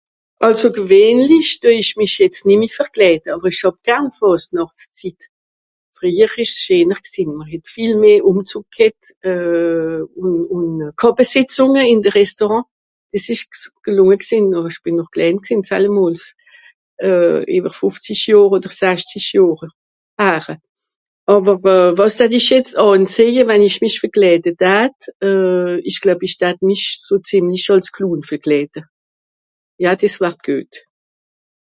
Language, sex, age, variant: Swiss German, female, 60-69, Nordniederàlemmànisch (Rishoffe, Zàwere, Bùsswìller, Hawenau, Brüemt, Stroossbùri, Molse, Dàmbàch, Schlettstàtt, Pfàlzbùri usw.)